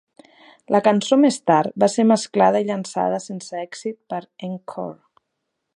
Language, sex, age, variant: Catalan, female, 30-39, Central